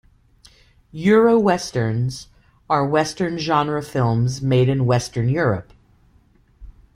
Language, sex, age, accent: English, female, 40-49, United States English